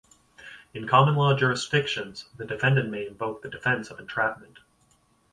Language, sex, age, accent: English, male, 30-39, Canadian English